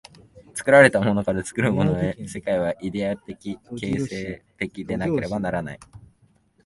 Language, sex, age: Japanese, male, 19-29